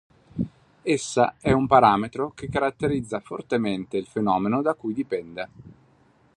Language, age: Italian, 30-39